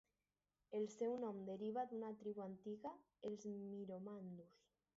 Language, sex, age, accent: Catalan, female, under 19, aprenent (recent, des del castellà)